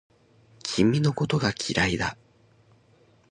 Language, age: Japanese, 19-29